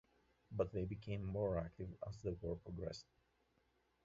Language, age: English, 19-29